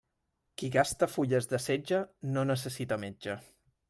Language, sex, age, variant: Catalan, male, 19-29, Central